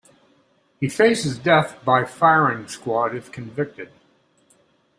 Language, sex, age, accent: English, male, 70-79, United States English